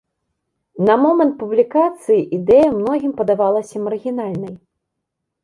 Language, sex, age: Belarusian, female, 19-29